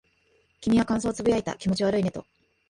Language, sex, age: Japanese, female, 19-29